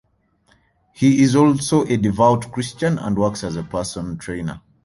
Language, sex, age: English, male, 19-29